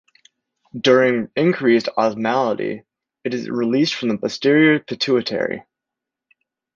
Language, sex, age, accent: English, male, 19-29, United States English